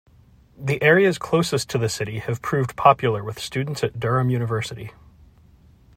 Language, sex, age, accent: English, male, 30-39, United States English